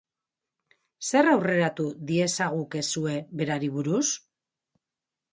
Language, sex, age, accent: Basque, female, 40-49, Mendebalekoa (Araba, Bizkaia, Gipuzkoako mendebaleko herri batzuk)